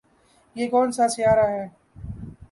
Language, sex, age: Urdu, male, 19-29